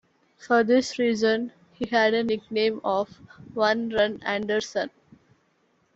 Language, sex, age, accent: English, female, 19-29, India and South Asia (India, Pakistan, Sri Lanka)